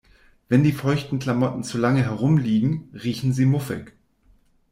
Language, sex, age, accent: German, male, 40-49, Deutschland Deutsch